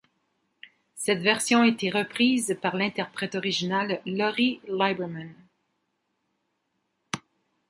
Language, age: French, 50-59